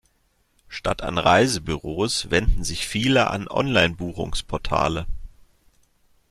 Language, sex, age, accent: German, male, 19-29, Deutschland Deutsch